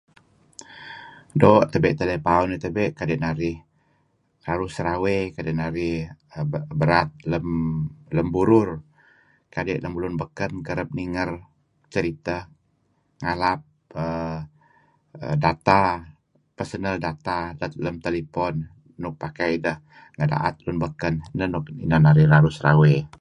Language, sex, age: Kelabit, male, 50-59